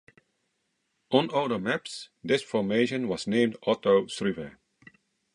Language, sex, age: English, male, 40-49